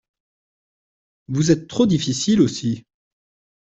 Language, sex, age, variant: French, male, 30-39, Français de métropole